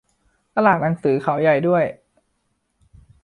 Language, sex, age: Thai, male, 19-29